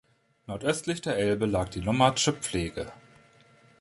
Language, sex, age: German, male, 30-39